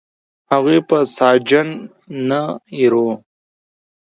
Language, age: Pashto, 19-29